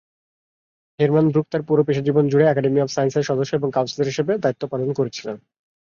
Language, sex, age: Bengali, male, 19-29